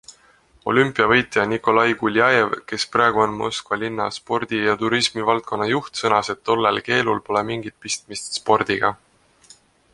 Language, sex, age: Estonian, male, 19-29